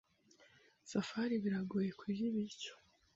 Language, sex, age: Kinyarwanda, female, 30-39